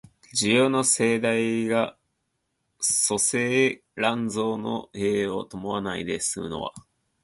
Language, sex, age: Japanese, male, 19-29